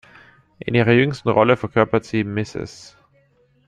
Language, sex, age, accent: German, male, under 19, Deutschland Deutsch